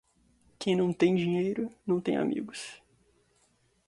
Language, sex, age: Portuguese, male, 19-29